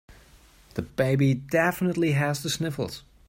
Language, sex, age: English, male, 19-29